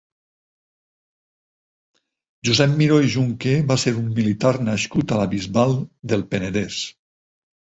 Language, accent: Catalan, valencià